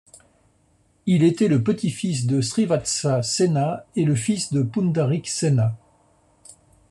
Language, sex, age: French, male, 60-69